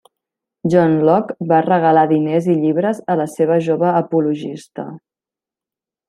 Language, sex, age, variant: Catalan, female, 40-49, Central